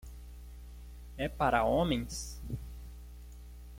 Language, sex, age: Portuguese, male, 30-39